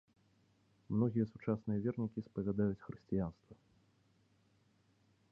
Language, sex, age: Belarusian, male, 19-29